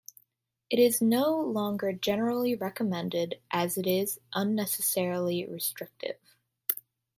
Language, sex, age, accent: English, female, under 19, United States English